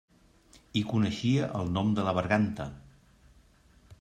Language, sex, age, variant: Catalan, male, 50-59, Central